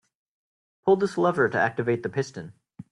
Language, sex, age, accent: English, male, 19-29, United States English